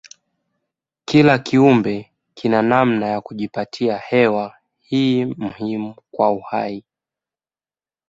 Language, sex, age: Swahili, male, 19-29